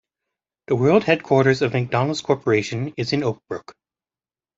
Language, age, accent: English, 30-39, Canadian English